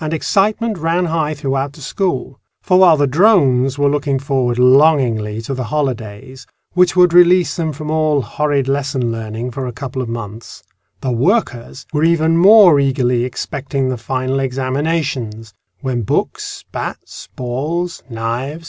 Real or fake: real